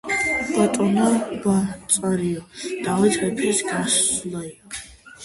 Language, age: Georgian, 19-29